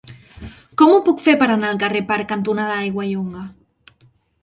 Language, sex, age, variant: Catalan, female, 30-39, Central